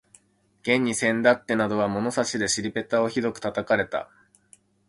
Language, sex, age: Japanese, male, 30-39